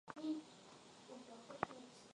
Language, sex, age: Swahili, female, 19-29